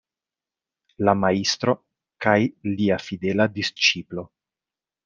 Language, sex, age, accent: Esperanto, male, 30-39, Internacia